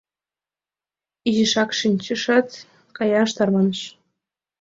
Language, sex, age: Mari, female, 19-29